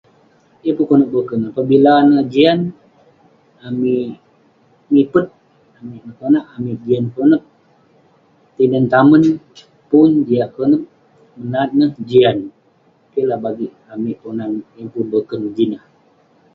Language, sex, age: Western Penan, male, 19-29